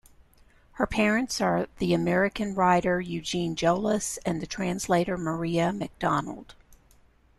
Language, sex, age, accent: English, female, 60-69, United States English